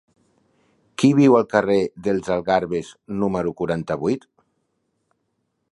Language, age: Catalan, 50-59